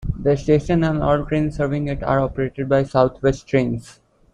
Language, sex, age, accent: English, male, 19-29, India and South Asia (India, Pakistan, Sri Lanka)